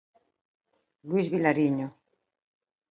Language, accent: Galician, Normativo (estándar)